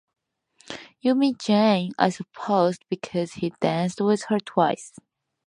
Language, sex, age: English, female, 19-29